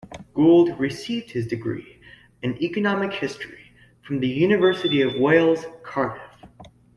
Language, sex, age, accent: English, male, under 19, United States English